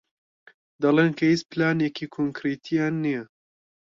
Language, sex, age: Central Kurdish, male, 19-29